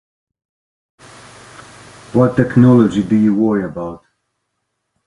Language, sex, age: English, male, 50-59